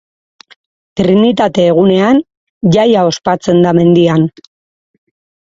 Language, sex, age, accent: Basque, female, 30-39, Mendebalekoa (Araba, Bizkaia, Gipuzkoako mendebaleko herri batzuk)